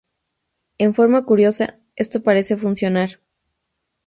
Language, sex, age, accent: Spanish, female, 30-39, México